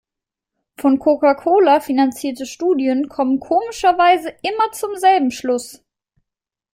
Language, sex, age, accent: German, female, 19-29, Deutschland Deutsch